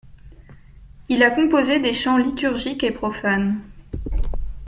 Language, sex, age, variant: French, female, 19-29, Français de métropole